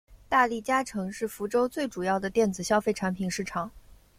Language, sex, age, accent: Chinese, female, 30-39, 出生地：上海市